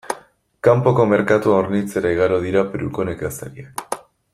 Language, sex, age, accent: Basque, male, 19-29, Erdialdekoa edo Nafarra (Gipuzkoa, Nafarroa)